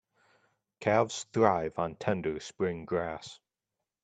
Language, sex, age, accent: English, male, 30-39, United States English